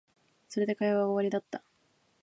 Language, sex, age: Japanese, female, under 19